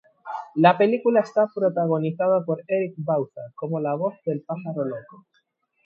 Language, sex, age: Spanish, male, 19-29